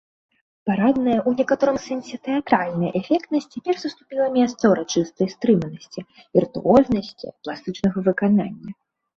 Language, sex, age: Belarusian, female, 19-29